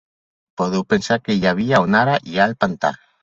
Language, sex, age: Catalan, male, 50-59